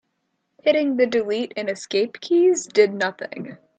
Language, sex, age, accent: English, female, under 19, United States English